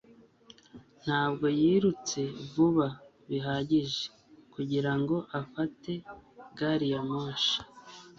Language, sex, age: Kinyarwanda, male, 30-39